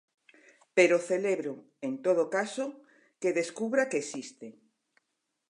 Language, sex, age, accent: Galician, female, 60-69, Normativo (estándar)